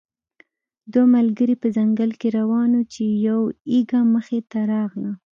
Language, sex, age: Pashto, female, 19-29